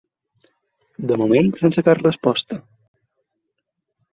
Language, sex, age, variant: Catalan, male, 19-29, Balear